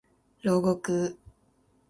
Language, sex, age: Japanese, female, 19-29